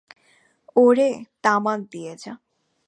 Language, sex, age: Bengali, female, 19-29